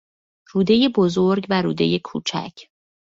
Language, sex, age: Persian, female, 19-29